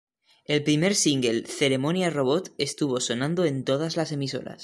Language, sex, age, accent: Spanish, male, 19-29, España: Centro-Sur peninsular (Madrid, Toledo, Castilla-La Mancha)